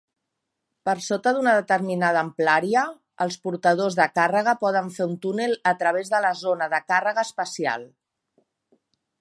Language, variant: Catalan, Central